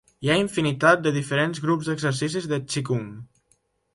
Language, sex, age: Catalan, male, under 19